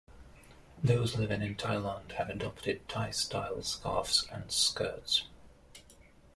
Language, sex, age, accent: English, male, 30-39, England English